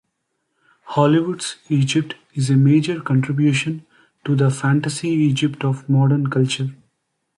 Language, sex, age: English, male, 19-29